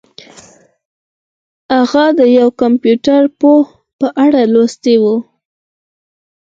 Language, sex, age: Pashto, female, under 19